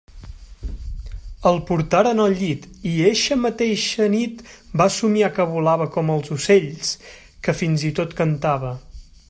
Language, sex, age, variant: Catalan, male, 30-39, Central